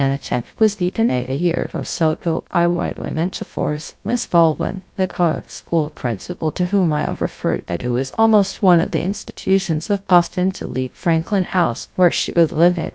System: TTS, GlowTTS